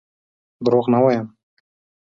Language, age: Pashto, 30-39